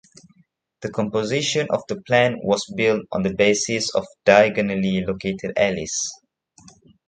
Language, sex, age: English, male, 19-29